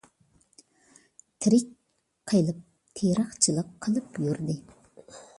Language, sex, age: Uyghur, female, under 19